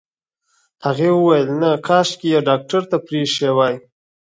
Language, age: Pashto, 19-29